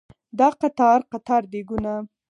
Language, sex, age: Pashto, female, under 19